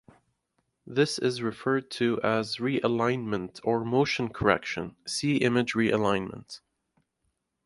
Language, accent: English, United States English